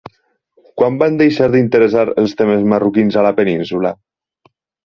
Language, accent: Catalan, valencià